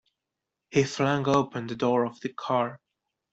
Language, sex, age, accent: English, male, 19-29, United States English